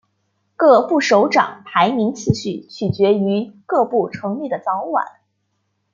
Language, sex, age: Chinese, female, 19-29